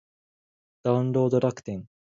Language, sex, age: Japanese, male, 19-29